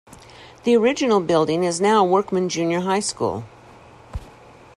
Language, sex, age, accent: English, female, 60-69, United States English